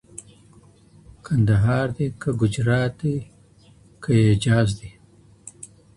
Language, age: Pashto, 60-69